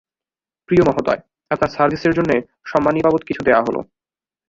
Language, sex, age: Bengali, male, under 19